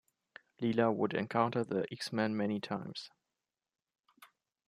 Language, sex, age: English, male, 19-29